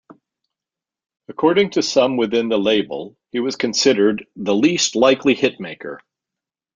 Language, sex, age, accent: English, male, 50-59, United States English